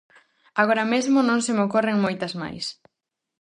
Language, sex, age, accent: Galician, female, 19-29, Normativo (estándar)